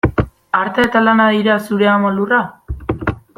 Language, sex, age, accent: Basque, female, 19-29, Mendebalekoa (Araba, Bizkaia, Gipuzkoako mendebaleko herri batzuk)